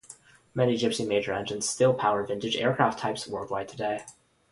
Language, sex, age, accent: English, male, under 19, United States English